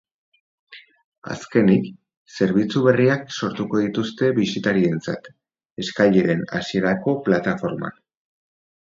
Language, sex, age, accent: Basque, male, 40-49, Erdialdekoa edo Nafarra (Gipuzkoa, Nafarroa)